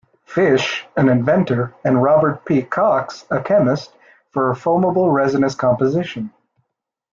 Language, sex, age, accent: English, male, under 19, United States English